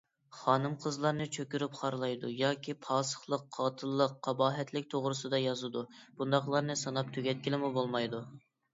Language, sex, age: Uyghur, male, 19-29